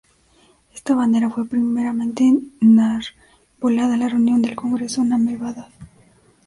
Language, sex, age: Spanish, female, under 19